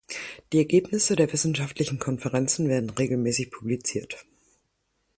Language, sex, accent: German, female, Deutschland Deutsch